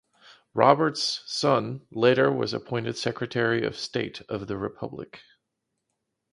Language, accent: English, United States English